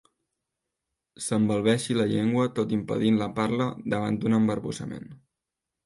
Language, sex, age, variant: Catalan, male, 19-29, Central